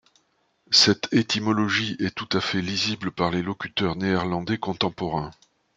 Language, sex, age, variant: French, male, 60-69, Français de métropole